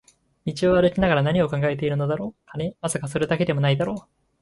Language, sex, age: Japanese, male, 19-29